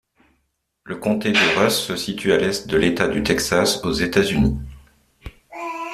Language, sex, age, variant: French, male, 30-39, Français de métropole